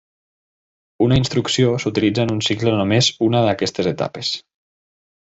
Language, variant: Catalan, Nord-Occidental